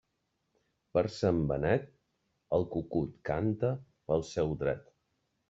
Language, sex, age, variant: Catalan, male, 40-49, Balear